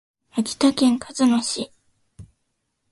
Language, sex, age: Japanese, female, 19-29